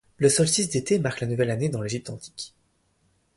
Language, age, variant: French, 19-29, Français de métropole